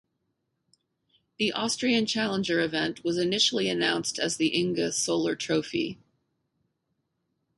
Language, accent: English, United States English